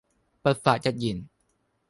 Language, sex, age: Cantonese, male, 19-29